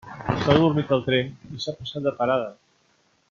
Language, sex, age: Catalan, male, 40-49